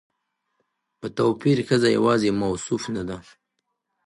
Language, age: Pashto, 19-29